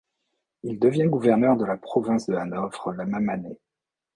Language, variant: French, Français de métropole